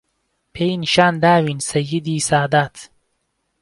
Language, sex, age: Central Kurdish, male, 19-29